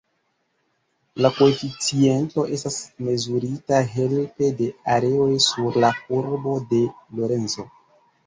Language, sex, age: Esperanto, male, 19-29